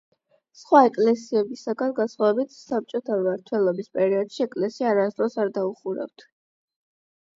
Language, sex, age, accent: Georgian, male, under 19, ჩვეულებრივი